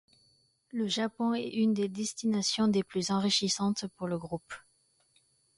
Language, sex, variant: French, female, Français de métropole